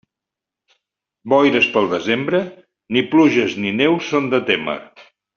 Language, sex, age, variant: Catalan, male, 70-79, Central